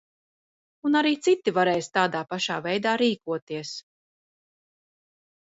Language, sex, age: Latvian, female, 40-49